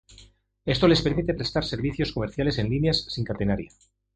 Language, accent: Spanish, España: Centro-Sur peninsular (Madrid, Toledo, Castilla-La Mancha)